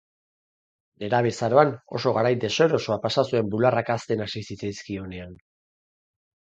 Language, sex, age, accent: Basque, male, 40-49, Mendebalekoa (Araba, Bizkaia, Gipuzkoako mendebaleko herri batzuk)